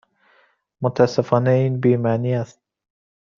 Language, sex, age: Persian, male, 19-29